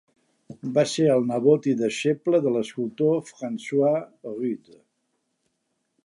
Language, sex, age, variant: Catalan, male, 60-69, Central